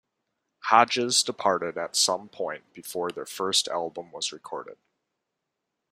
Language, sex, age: English, male, 19-29